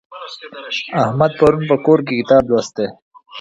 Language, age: Pashto, 19-29